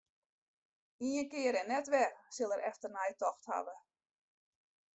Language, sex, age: Western Frisian, female, 50-59